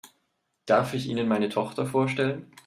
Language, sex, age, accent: German, male, 19-29, Deutschland Deutsch